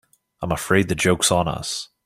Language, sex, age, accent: English, male, 19-29, United States English